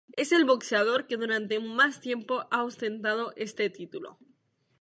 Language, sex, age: Spanish, female, 19-29